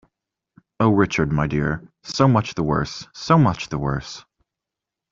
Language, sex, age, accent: English, male, 19-29, United States English